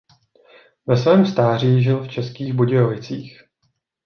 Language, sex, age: Czech, male, 40-49